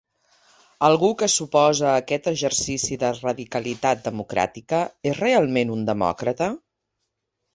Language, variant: Catalan, Central